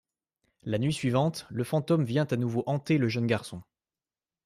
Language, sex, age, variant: French, male, 19-29, Français de métropole